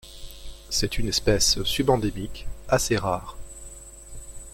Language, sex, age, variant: French, male, 19-29, Français de métropole